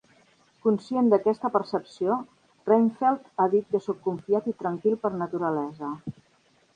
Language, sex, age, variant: Catalan, female, 50-59, Central